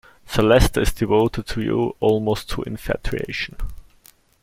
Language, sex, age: English, male, 30-39